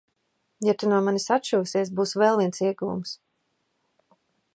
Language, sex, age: Latvian, female, 30-39